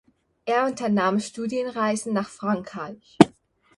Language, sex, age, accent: German, male, 19-29, Schweizerdeutsch